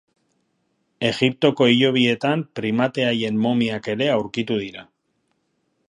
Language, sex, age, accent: Basque, male, 30-39, Mendebalekoa (Araba, Bizkaia, Gipuzkoako mendebaleko herri batzuk)